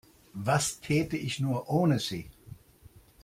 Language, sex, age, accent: German, male, 60-69, Deutschland Deutsch